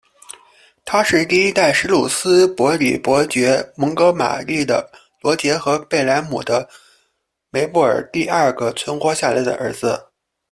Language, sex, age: Chinese, male, 30-39